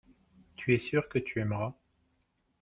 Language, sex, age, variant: French, male, 30-39, Français de métropole